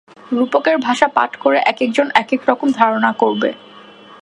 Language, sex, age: Bengali, female, 19-29